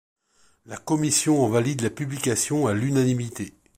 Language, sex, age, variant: French, male, 50-59, Français de métropole